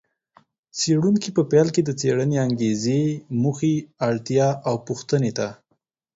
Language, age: Pashto, 19-29